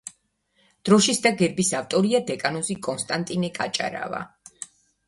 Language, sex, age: Georgian, female, 50-59